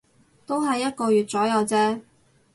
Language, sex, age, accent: Cantonese, female, 30-39, 广州音